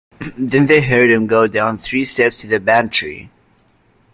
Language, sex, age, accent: English, male, 19-29, England English